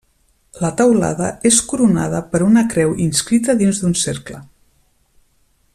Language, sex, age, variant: Catalan, female, 40-49, Central